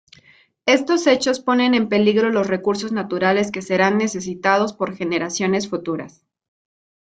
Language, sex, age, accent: Spanish, female, 30-39, México